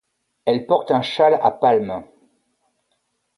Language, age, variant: French, 60-69, Français de métropole